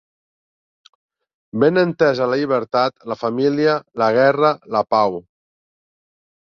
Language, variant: Catalan, Central